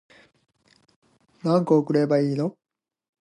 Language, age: Japanese, 19-29